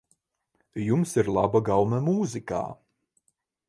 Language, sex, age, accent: Latvian, male, 19-29, Krievu